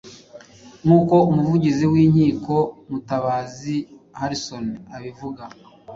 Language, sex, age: Kinyarwanda, male, 40-49